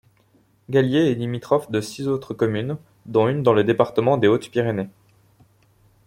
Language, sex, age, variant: French, male, 19-29, Français de métropole